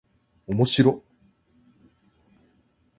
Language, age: Japanese, 19-29